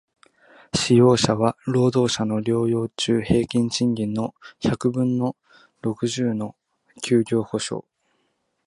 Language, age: Japanese, 19-29